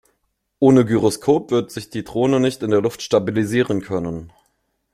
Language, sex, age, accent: German, male, 19-29, Deutschland Deutsch